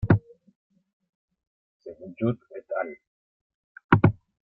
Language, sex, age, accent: Spanish, male, 50-59, América central